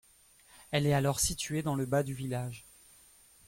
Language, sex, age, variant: French, male, 30-39, Français de métropole